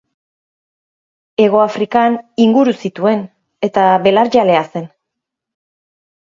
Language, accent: Basque, Erdialdekoa edo Nafarra (Gipuzkoa, Nafarroa)